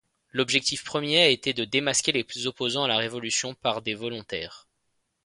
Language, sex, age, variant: French, male, 19-29, Français de métropole